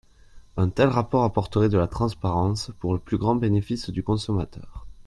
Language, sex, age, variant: French, male, 19-29, Français de métropole